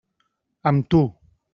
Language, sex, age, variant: Catalan, male, 40-49, Central